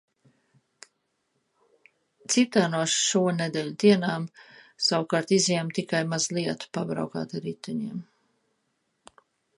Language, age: Latvian, 60-69